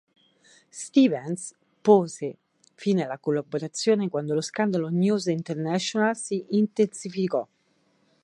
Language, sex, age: Italian, female, 40-49